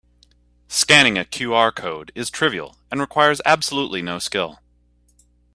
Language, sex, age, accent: English, male, 30-39, United States English